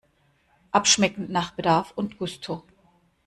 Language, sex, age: German, female, 40-49